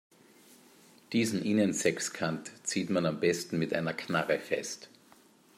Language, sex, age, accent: German, male, 40-49, Österreichisches Deutsch